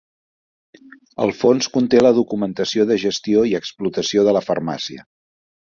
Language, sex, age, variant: Catalan, male, 50-59, Central